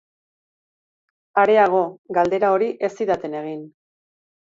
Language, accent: Basque, Erdialdekoa edo Nafarra (Gipuzkoa, Nafarroa)